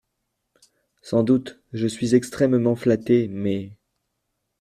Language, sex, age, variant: French, male, 19-29, Français de métropole